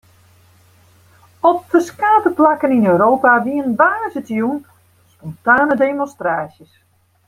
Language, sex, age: Western Frisian, female, 40-49